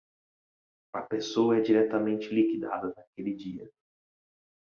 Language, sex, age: Portuguese, male, 30-39